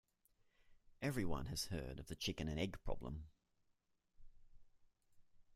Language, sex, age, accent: English, male, 50-59, Australian English